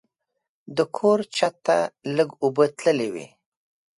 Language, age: Pashto, 40-49